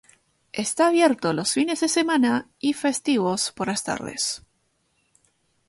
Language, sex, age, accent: Spanish, female, 19-29, Rioplatense: Argentina, Uruguay, este de Bolivia, Paraguay